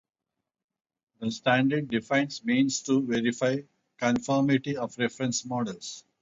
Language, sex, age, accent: English, male, 50-59, India and South Asia (India, Pakistan, Sri Lanka)